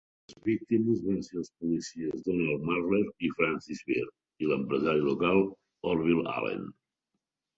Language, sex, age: Catalan, male, 60-69